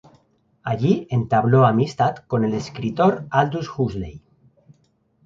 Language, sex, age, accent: Spanish, male, 50-59, España: Centro-Sur peninsular (Madrid, Toledo, Castilla-La Mancha)